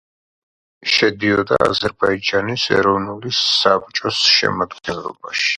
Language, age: Georgian, 30-39